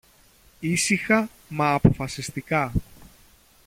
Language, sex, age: Greek, male, 30-39